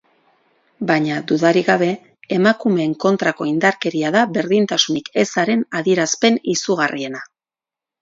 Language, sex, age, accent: Basque, female, 40-49, Erdialdekoa edo Nafarra (Gipuzkoa, Nafarroa)